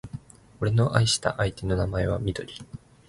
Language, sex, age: Japanese, male, 19-29